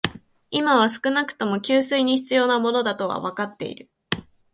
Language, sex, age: Japanese, female, 19-29